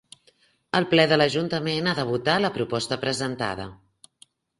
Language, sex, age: Catalan, female, 50-59